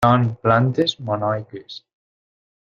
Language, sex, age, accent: Catalan, male, 19-29, valencià